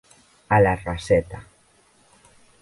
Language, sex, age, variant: Catalan, female, 50-59, Central